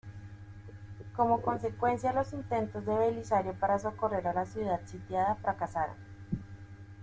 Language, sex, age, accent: Spanish, female, 30-39, Andino-Pacífico: Colombia, Perú, Ecuador, oeste de Bolivia y Venezuela andina